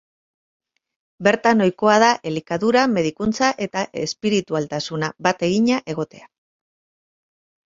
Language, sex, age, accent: Basque, female, 50-59, Mendebalekoa (Araba, Bizkaia, Gipuzkoako mendebaleko herri batzuk)